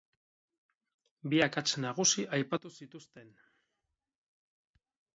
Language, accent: Basque, Erdialdekoa edo Nafarra (Gipuzkoa, Nafarroa)